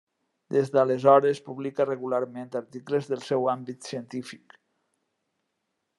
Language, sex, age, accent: Catalan, male, 50-59, valencià